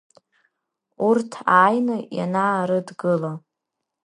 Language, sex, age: Abkhazian, female, under 19